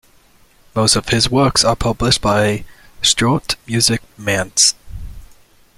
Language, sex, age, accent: English, male, 19-29, United States English